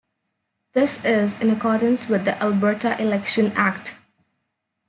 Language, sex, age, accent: English, female, 19-29, India and South Asia (India, Pakistan, Sri Lanka)